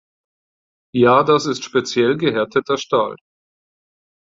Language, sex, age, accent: German, male, 30-39, Deutschland Deutsch